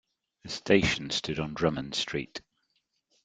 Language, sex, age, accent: English, male, 40-49, England English